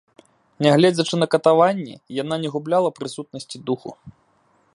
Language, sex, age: Belarusian, male, 19-29